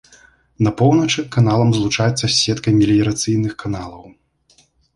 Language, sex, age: Belarusian, male, 19-29